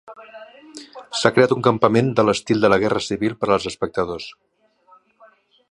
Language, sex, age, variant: Catalan, male, 50-59, Central